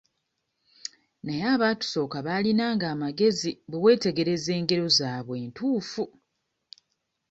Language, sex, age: Ganda, female, 30-39